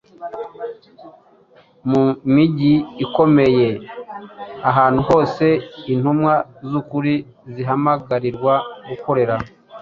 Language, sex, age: Kinyarwanda, male, 30-39